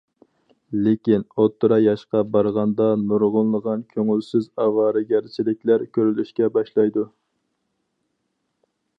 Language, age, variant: Uyghur, 30-39, ئۇيغۇر تىلى